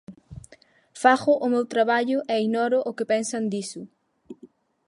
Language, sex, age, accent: Galician, female, under 19, Central (gheada)